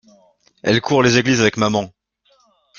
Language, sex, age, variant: French, male, 19-29, Français de métropole